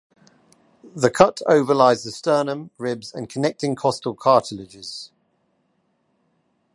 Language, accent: English, England English